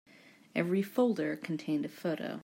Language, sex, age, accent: English, female, 30-39, United States English